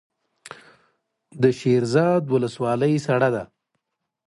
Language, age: Pashto, 40-49